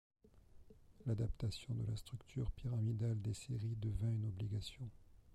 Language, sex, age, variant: French, male, 40-49, Français de métropole